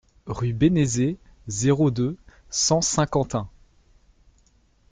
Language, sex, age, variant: French, male, 19-29, Français de métropole